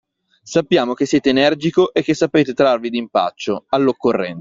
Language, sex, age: Italian, male, 19-29